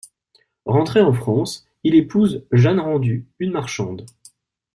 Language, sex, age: French, male, 19-29